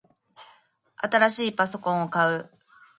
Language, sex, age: Japanese, female, 40-49